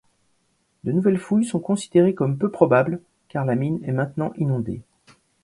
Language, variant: French, Français de métropole